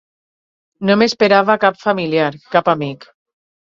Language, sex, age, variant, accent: Catalan, female, 30-39, Alacantí, valencià